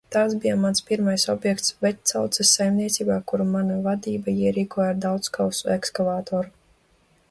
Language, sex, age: Latvian, female, 19-29